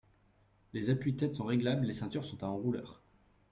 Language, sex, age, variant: French, male, 19-29, Français de métropole